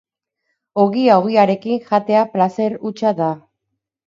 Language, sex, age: Basque, female, 30-39